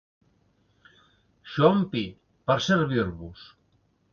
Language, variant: Catalan, Central